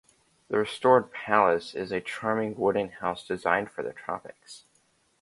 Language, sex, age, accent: English, male, under 19, United States English